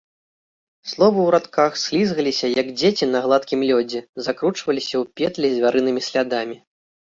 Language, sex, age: Belarusian, male, 30-39